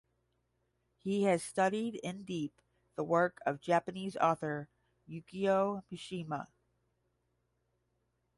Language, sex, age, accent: English, female, 40-49, United States English; Midwestern